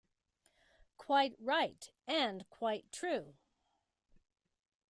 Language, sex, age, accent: English, female, 60-69, United States English